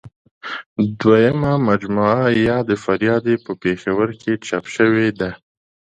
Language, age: Pashto, 30-39